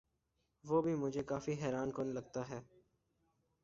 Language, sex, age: Urdu, male, 19-29